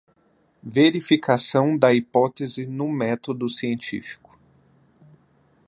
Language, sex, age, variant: Portuguese, male, 30-39, Portuguese (Brasil)